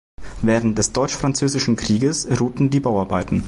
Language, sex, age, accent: German, male, 19-29, Deutschland Deutsch